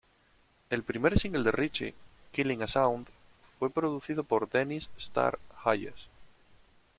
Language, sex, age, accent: Spanish, male, 19-29, España: Norte peninsular (Asturias, Castilla y León, Cantabria, País Vasco, Navarra, Aragón, La Rioja, Guadalajara, Cuenca)